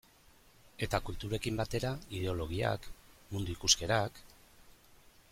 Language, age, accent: Basque, 50-59, Erdialdekoa edo Nafarra (Gipuzkoa, Nafarroa)